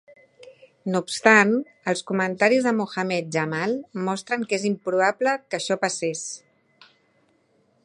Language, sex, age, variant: Catalan, female, 40-49, Central